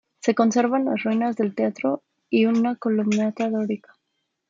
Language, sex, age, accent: Spanish, female, 19-29, México